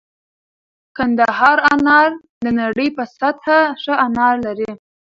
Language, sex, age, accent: Pashto, female, under 19, کندهاری لهجه